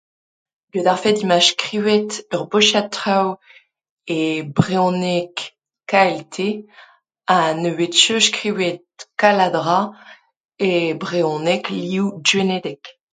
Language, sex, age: Breton, female, 40-49